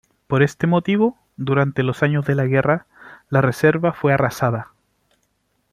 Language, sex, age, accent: Spanish, male, 19-29, Chileno: Chile, Cuyo